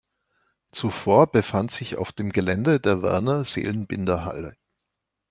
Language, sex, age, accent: German, male, 40-49, Österreichisches Deutsch